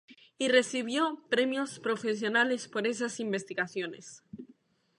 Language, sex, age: Spanish, female, 19-29